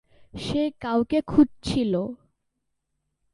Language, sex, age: Bengali, male, under 19